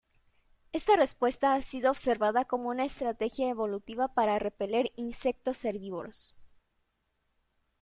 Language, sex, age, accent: Spanish, female, 19-29, México